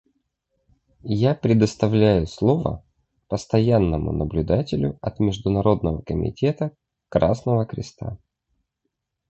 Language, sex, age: Russian, male, 30-39